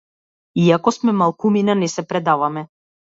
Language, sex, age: Macedonian, female, 30-39